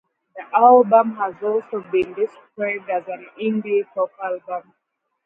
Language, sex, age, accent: English, female, 19-29, United States English